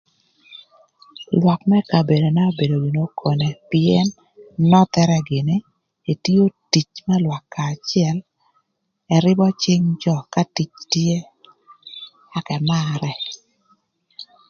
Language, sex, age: Thur, female, 40-49